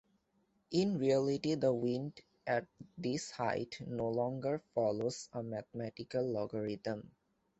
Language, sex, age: English, male, 19-29